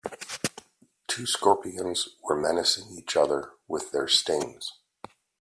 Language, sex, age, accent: English, male, 50-59, Canadian English